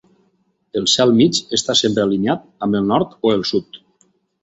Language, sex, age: Catalan, male, 40-49